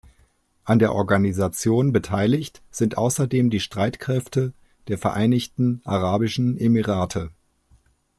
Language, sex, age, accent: German, male, 50-59, Deutschland Deutsch